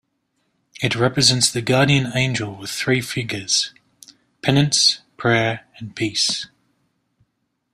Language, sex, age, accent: English, male, 19-29, Australian English